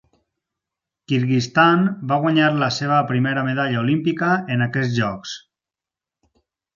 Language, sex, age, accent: Catalan, male, 30-39, valencià